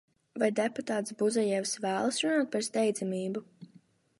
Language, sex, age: Latvian, female, under 19